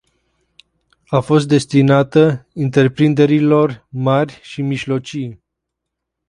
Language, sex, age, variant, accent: Romanian, male, 19-29, Romanian-Romania, Muntenesc